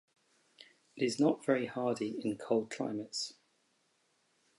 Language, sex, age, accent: English, male, 40-49, England English